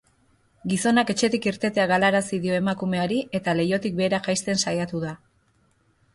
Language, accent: Basque, Erdialdekoa edo Nafarra (Gipuzkoa, Nafarroa)